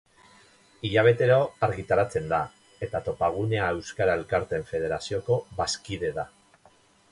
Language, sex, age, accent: Basque, male, 50-59, Mendebalekoa (Araba, Bizkaia, Gipuzkoako mendebaleko herri batzuk)